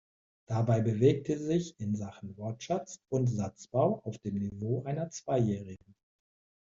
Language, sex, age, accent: German, male, 40-49, Deutschland Deutsch